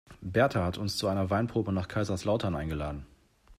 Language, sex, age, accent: German, male, 30-39, Deutschland Deutsch